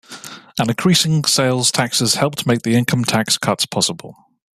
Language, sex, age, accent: English, male, 30-39, England English